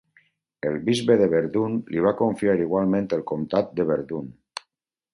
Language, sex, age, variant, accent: Catalan, male, 50-59, Valencià meridional, valencià